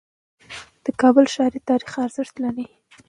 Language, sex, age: Pashto, female, 19-29